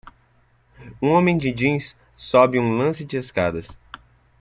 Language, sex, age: Portuguese, male, 30-39